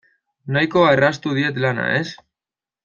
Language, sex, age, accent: Basque, male, 19-29, Mendebalekoa (Araba, Bizkaia, Gipuzkoako mendebaleko herri batzuk)